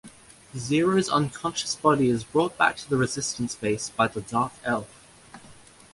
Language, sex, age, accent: English, male, under 19, Australian English